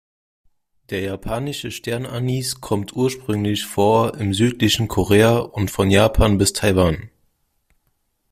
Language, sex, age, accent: German, male, under 19, Deutschland Deutsch